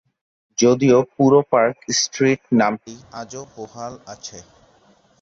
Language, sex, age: Bengali, male, 19-29